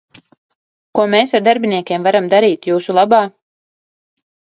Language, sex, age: Latvian, female, 30-39